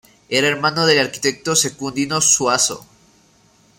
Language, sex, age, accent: Spanish, male, 19-29, Andino-Pacífico: Colombia, Perú, Ecuador, oeste de Bolivia y Venezuela andina